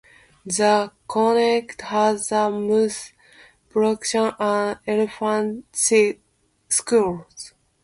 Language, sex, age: English, female, 30-39